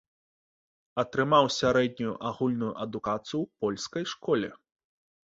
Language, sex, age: Belarusian, male, 30-39